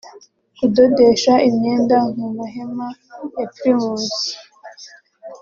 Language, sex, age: Kinyarwanda, female, 19-29